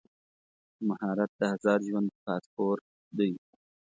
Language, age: Pashto, 30-39